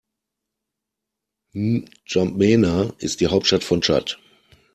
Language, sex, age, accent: German, male, 40-49, Deutschland Deutsch